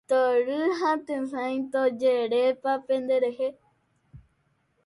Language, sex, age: Guarani, female, under 19